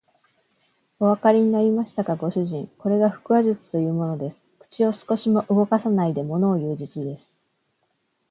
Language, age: Japanese, 30-39